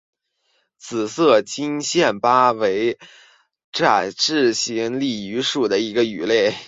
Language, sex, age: Chinese, male, 19-29